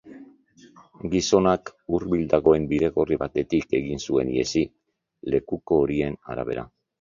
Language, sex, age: Basque, male, 60-69